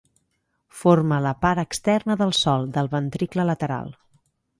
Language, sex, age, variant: Catalan, female, 40-49, Central